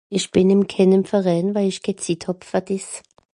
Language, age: Swiss German, 50-59